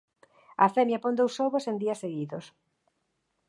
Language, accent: Galician, Normativo (estándar)